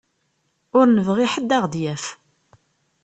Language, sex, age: Kabyle, female, 30-39